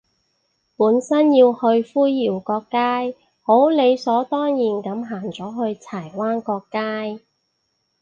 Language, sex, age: Cantonese, female, 30-39